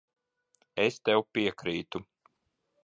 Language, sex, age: Latvian, male, 30-39